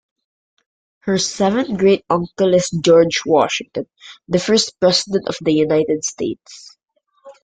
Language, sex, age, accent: English, male, under 19, Filipino